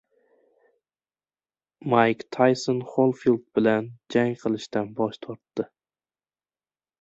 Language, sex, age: Uzbek, male, 19-29